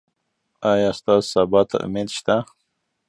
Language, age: Pashto, 30-39